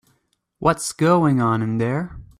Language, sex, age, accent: English, male, 19-29, Canadian English